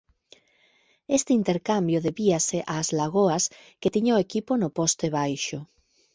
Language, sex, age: Galician, female, 30-39